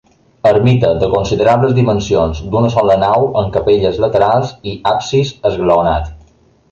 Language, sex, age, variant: Catalan, male, 19-29, Balear